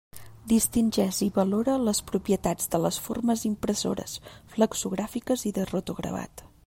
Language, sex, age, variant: Catalan, female, 30-39, Central